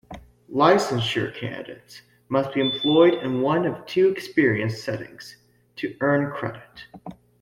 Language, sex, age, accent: English, male, under 19, United States English